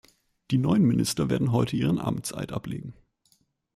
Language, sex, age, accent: German, male, 19-29, Deutschland Deutsch